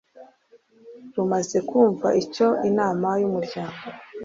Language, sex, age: Kinyarwanda, female, 19-29